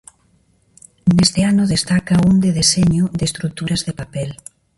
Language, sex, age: Galician, female, 60-69